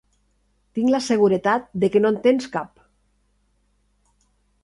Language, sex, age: Catalan, female, 60-69